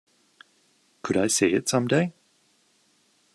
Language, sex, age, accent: English, male, 30-39, Australian English